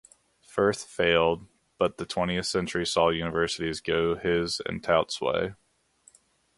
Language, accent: English, United States English